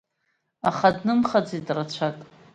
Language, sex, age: Abkhazian, female, 30-39